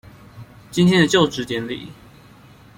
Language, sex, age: Chinese, male, 19-29